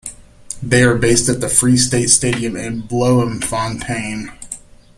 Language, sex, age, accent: English, male, 30-39, United States English